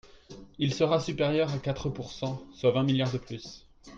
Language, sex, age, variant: French, male, 30-39, Français de métropole